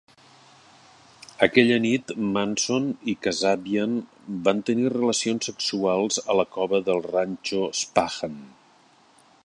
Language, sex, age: Catalan, male, 50-59